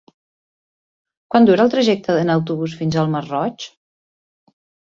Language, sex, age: Catalan, female, 50-59